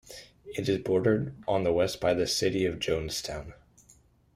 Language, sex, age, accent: English, male, 19-29, Canadian English